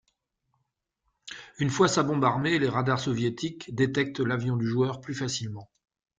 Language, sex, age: French, male, 50-59